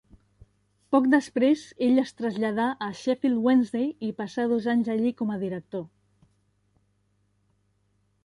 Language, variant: Catalan, Central